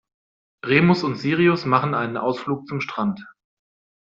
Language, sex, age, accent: German, male, 30-39, Deutschland Deutsch